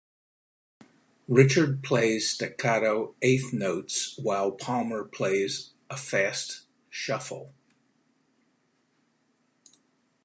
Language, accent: English, United States English